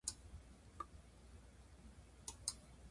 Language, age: Japanese, 60-69